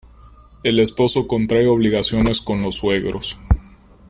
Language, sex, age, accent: Spanish, male, 19-29, México